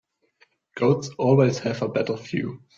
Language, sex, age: English, male, 19-29